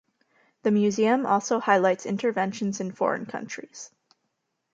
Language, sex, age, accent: English, female, 19-29, United States English